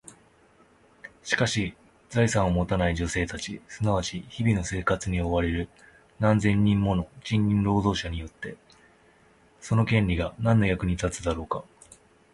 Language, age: Japanese, 30-39